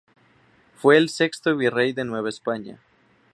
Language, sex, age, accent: Spanish, male, 19-29, México